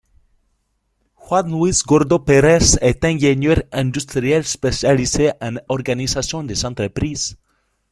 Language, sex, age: French, male, 19-29